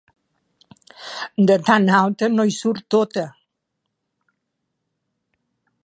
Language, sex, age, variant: Catalan, female, 70-79, Central